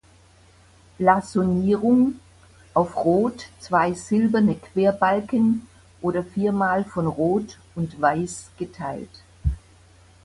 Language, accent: German, Deutschland Deutsch